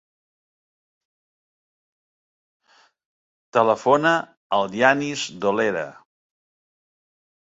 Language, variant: Catalan, Central